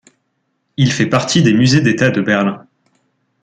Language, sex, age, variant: French, male, 19-29, Français de métropole